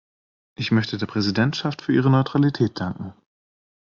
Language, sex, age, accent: German, male, 19-29, Deutschland Deutsch